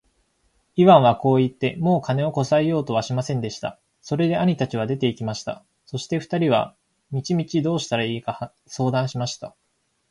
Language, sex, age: Japanese, male, 19-29